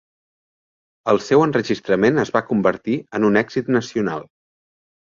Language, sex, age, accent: Catalan, male, 19-29, central; nord-occidental